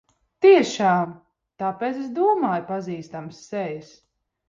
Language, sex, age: Latvian, female, 30-39